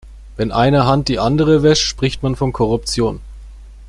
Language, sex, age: German, male, 30-39